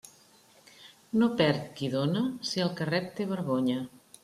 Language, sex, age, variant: Catalan, female, 50-59, Central